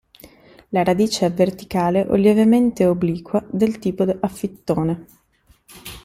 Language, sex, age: Italian, female, 30-39